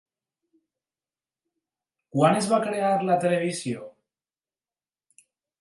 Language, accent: Catalan, valencià